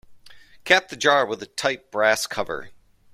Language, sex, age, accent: English, male, 30-39, United States English